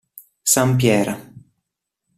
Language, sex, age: Italian, male, 19-29